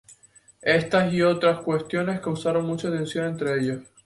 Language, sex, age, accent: Spanish, male, 19-29, España: Islas Canarias